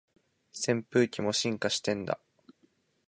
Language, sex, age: Japanese, male, 19-29